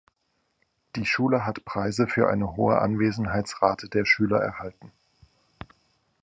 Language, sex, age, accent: German, male, 30-39, Deutschland Deutsch